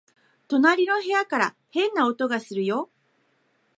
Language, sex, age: Japanese, female, 50-59